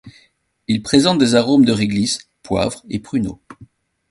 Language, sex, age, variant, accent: French, male, 40-49, Français d'Europe, Français de Belgique